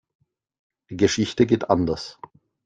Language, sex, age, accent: German, male, 30-39, Österreichisches Deutsch